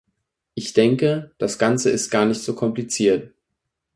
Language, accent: German, Deutschland Deutsch